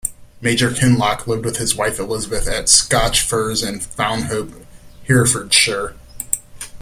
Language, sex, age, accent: English, male, 30-39, United States English